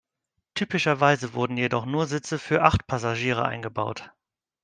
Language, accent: German, Deutschland Deutsch